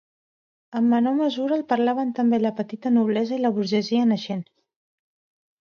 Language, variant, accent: Catalan, Central, central